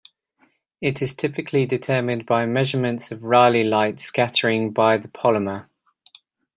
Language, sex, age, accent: English, male, 40-49, England English